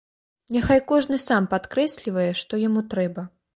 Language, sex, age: Belarusian, female, 19-29